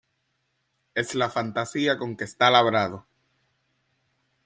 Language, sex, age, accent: Spanish, male, 19-29, Caribe: Cuba, Venezuela, Puerto Rico, República Dominicana, Panamá, Colombia caribeña, México caribeño, Costa del golfo de México